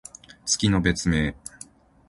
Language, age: Japanese, 19-29